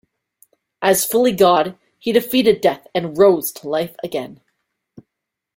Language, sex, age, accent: English, female, 19-29, Canadian English